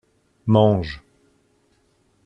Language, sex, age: French, male, 30-39